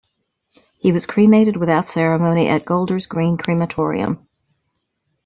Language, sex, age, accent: English, female, 50-59, United States English